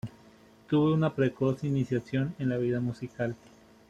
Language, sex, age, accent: Spanish, male, 19-29, Caribe: Cuba, Venezuela, Puerto Rico, República Dominicana, Panamá, Colombia caribeña, México caribeño, Costa del golfo de México